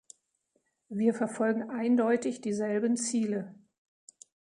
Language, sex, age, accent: German, female, 60-69, Deutschland Deutsch